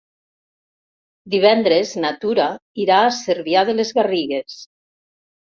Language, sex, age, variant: Catalan, female, 60-69, Septentrional